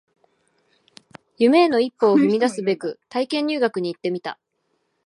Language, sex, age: Japanese, female, under 19